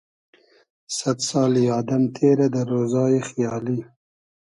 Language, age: Hazaragi, 19-29